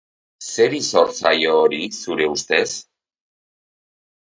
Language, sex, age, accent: Basque, male, 50-59, Erdialdekoa edo Nafarra (Gipuzkoa, Nafarroa)